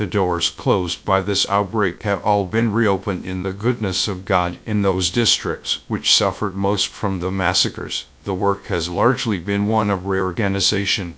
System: TTS, GradTTS